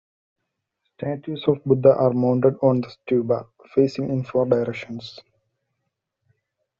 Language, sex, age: English, male, 19-29